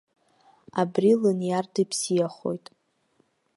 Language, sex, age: Abkhazian, female, 19-29